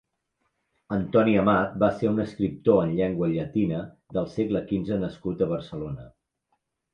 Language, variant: Catalan, Central